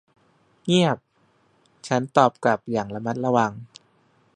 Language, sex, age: Thai, male, 30-39